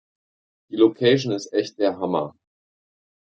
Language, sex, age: German, male, 19-29